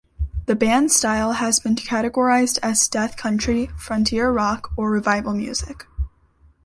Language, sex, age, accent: English, female, under 19, United States English